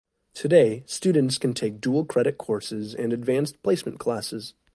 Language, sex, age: English, male, 19-29